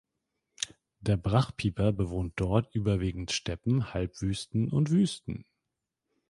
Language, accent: German, Deutschland Deutsch